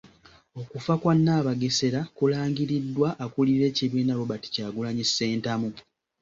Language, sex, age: Ganda, male, 19-29